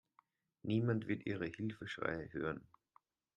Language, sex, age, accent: German, male, 30-39, Österreichisches Deutsch